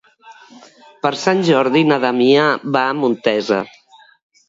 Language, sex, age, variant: Catalan, female, 50-59, Septentrional